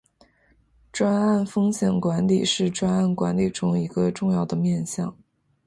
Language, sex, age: Chinese, female, 19-29